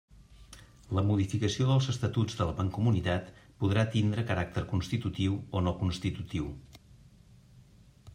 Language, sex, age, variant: Catalan, male, 50-59, Central